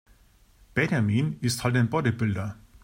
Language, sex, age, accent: German, male, 50-59, Deutschland Deutsch